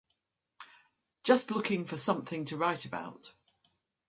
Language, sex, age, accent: English, female, 60-69, England English